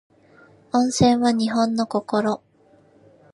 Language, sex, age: Japanese, female, 19-29